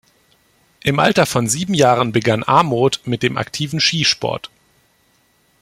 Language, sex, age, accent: German, male, 19-29, Deutschland Deutsch